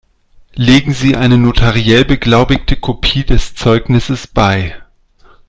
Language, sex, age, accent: German, male, 40-49, Deutschland Deutsch